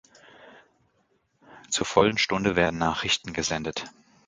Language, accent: German, Deutschland Deutsch